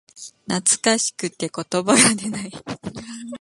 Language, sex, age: Japanese, female, 19-29